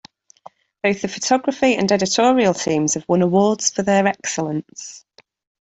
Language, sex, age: English, female, 40-49